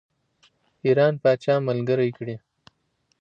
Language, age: Pashto, 30-39